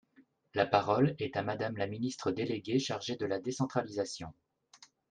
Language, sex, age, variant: French, male, 40-49, Français de métropole